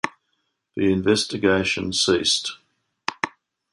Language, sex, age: English, male, 60-69